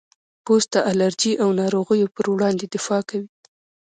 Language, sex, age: Pashto, female, 19-29